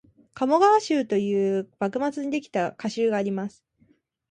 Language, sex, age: Japanese, female, 19-29